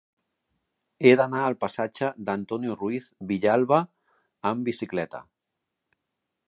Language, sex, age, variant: Catalan, male, 40-49, Central